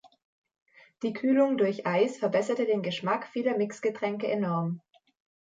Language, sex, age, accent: German, female, 19-29, Deutschland Deutsch